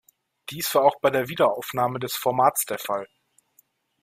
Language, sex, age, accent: German, male, 30-39, Deutschland Deutsch